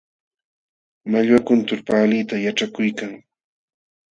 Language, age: Jauja Wanca Quechua, 40-49